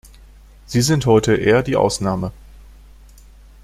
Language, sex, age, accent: German, male, 40-49, Deutschland Deutsch